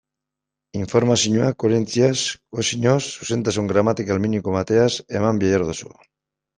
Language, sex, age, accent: Basque, male, 50-59, Mendebalekoa (Araba, Bizkaia, Gipuzkoako mendebaleko herri batzuk)